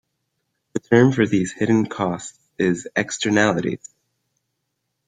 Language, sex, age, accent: English, male, 19-29, United States English